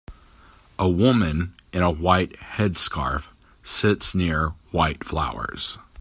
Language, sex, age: English, male, 40-49